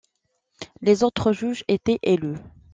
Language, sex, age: French, female, 30-39